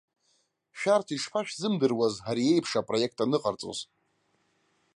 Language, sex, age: Abkhazian, male, 19-29